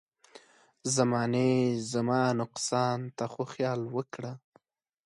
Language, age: Pashto, 19-29